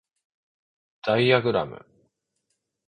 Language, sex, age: Japanese, male, 40-49